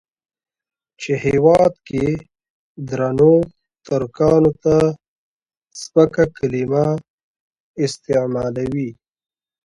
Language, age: Pashto, 19-29